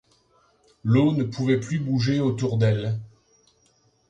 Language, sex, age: French, male, 50-59